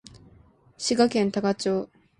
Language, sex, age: Japanese, female, 19-29